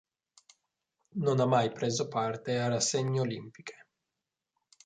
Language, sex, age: Italian, male, 19-29